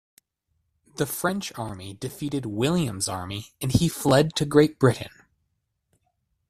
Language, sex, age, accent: English, male, 30-39, United States English